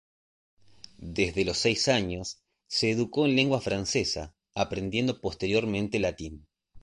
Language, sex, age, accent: Spanish, male, 40-49, Rioplatense: Argentina, Uruguay, este de Bolivia, Paraguay